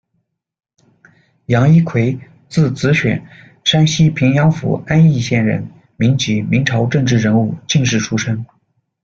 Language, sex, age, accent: Chinese, male, 30-39, 出生地：江苏省